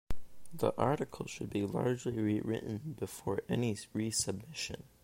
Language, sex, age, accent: English, male, under 19, United States English